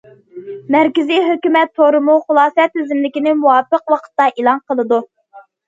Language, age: Uyghur, under 19